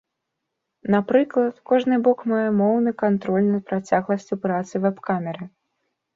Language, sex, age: Belarusian, female, 19-29